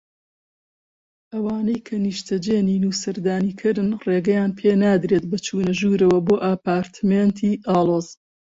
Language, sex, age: Central Kurdish, female, 50-59